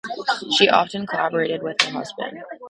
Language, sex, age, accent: English, female, under 19, United States English